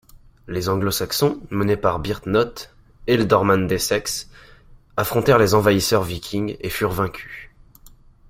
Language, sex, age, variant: French, male, under 19, Français de métropole